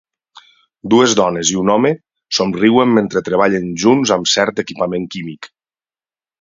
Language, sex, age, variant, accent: Catalan, male, 40-49, Valencià septentrional, valencià